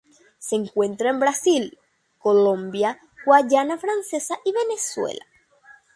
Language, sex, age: Spanish, female, 19-29